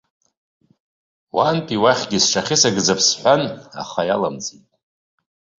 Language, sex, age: Abkhazian, male, 40-49